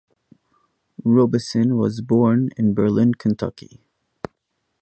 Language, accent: English, United States English